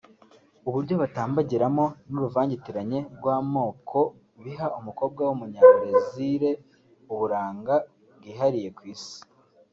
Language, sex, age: Kinyarwanda, male, under 19